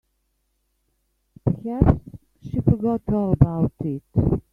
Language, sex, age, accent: English, female, 50-59, Australian English